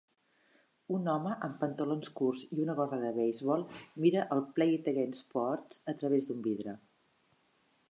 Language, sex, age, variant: Catalan, female, 50-59, Central